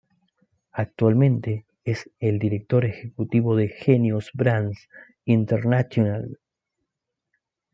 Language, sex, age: Spanish, male, 19-29